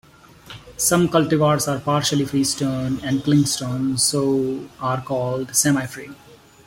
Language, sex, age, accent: English, male, 30-39, India and South Asia (India, Pakistan, Sri Lanka)